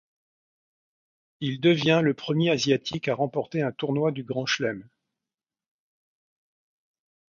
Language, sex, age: French, male, 60-69